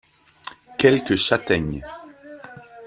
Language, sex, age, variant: French, male, 40-49, Français de métropole